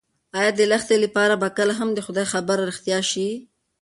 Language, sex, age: Pashto, female, 19-29